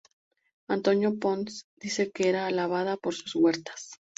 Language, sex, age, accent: Spanish, female, 30-39, México